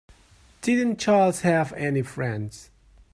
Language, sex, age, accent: English, male, 40-49, England English